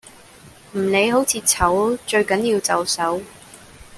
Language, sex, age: Cantonese, female, 19-29